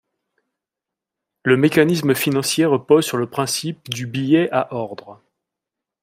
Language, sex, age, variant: French, male, 40-49, Français de métropole